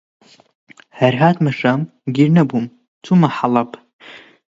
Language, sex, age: Central Kurdish, male, under 19